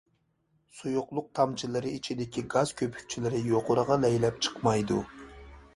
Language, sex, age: Uyghur, male, 30-39